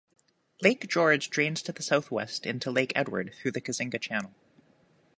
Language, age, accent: English, 19-29, Canadian English